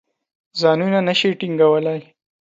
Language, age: Pashto, 30-39